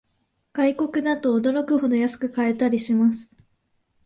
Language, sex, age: Japanese, female, 19-29